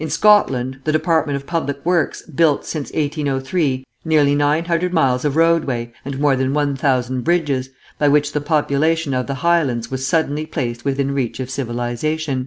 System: none